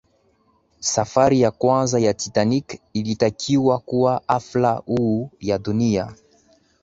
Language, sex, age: Swahili, male, 19-29